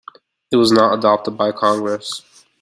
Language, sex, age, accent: English, male, 19-29, United States English